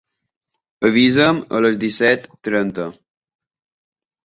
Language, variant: Catalan, Balear